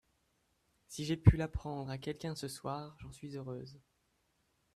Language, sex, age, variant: French, male, 19-29, Français de métropole